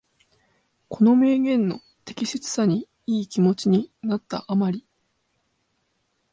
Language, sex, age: Japanese, male, 19-29